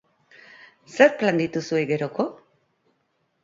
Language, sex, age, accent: Basque, female, 40-49, Erdialdekoa edo Nafarra (Gipuzkoa, Nafarroa)